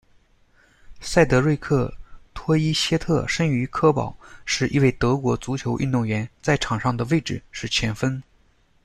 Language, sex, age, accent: Chinese, male, 30-39, 出生地：江苏省